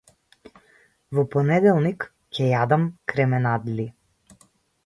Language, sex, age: Macedonian, female, 30-39